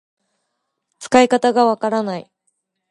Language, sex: Japanese, female